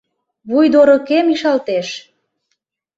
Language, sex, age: Mari, female, 40-49